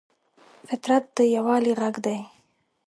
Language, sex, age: Pashto, female, 19-29